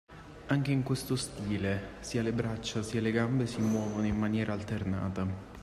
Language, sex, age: Italian, male, 19-29